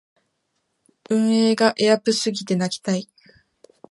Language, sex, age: Japanese, female, 19-29